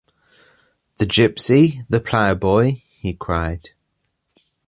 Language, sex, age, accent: English, male, 30-39, England English